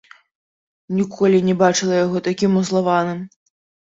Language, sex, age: Belarusian, female, 19-29